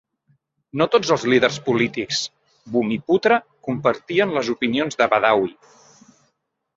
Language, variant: Catalan, Central